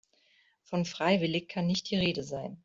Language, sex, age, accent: German, female, 30-39, Deutschland Deutsch